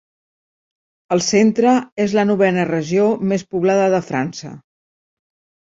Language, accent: Catalan, Barceloní